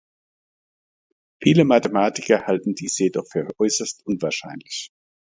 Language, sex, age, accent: German, male, 50-59, Deutschland Deutsch